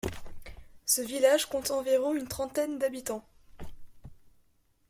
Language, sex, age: French, female, under 19